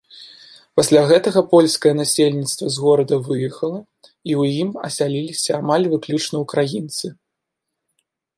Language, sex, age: Belarusian, male, 19-29